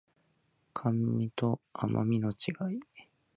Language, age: Japanese, 19-29